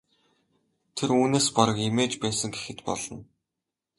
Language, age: Mongolian, 19-29